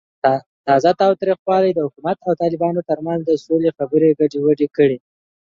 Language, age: Pashto, 19-29